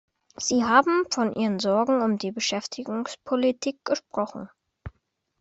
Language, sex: German, male